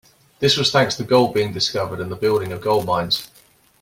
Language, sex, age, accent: English, male, 40-49, England English